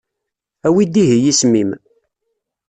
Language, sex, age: Kabyle, male, 30-39